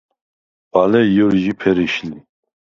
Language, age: Svan, 30-39